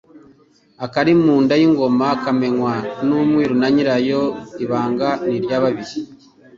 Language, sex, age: Kinyarwanda, male, 40-49